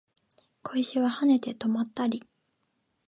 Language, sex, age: Japanese, female, 19-29